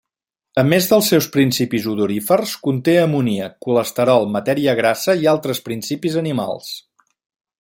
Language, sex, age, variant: Catalan, male, 50-59, Central